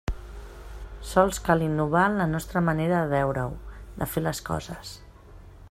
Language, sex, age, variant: Catalan, female, 40-49, Central